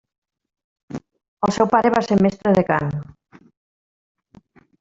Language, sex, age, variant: Catalan, female, 60-69, Central